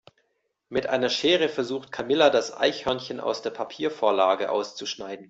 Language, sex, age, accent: German, male, 40-49, Deutschland Deutsch